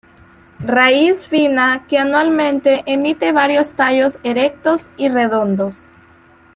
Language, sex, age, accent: Spanish, female, 19-29, América central